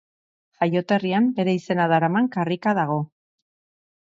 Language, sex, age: Basque, female, 40-49